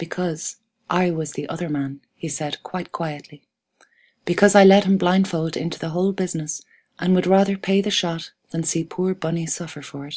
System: none